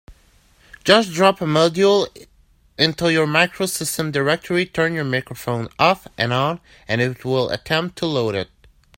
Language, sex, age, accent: English, male, 19-29, Canadian English